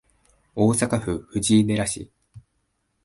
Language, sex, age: Japanese, male, 19-29